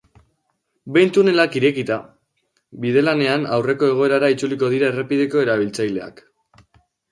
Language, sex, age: Basque, male, under 19